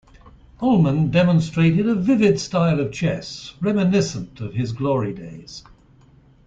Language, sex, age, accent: English, male, 60-69, England English